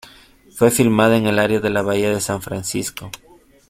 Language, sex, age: Spanish, male, 30-39